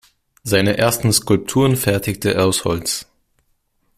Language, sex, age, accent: German, male, under 19, Deutschland Deutsch